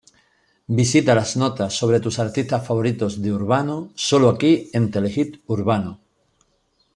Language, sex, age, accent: Spanish, male, 50-59, España: Sur peninsular (Andalucia, Extremadura, Murcia)